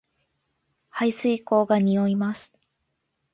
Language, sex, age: Japanese, female, 19-29